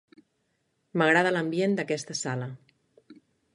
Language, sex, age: Catalan, female, 40-49